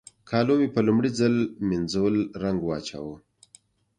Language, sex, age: Pashto, male, 30-39